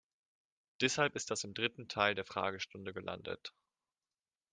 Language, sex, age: German, male, under 19